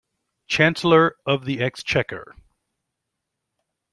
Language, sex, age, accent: English, male, 50-59, United States English